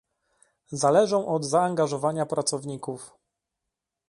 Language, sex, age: Polish, male, 30-39